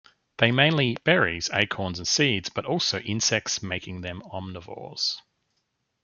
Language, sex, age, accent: English, male, 30-39, Australian English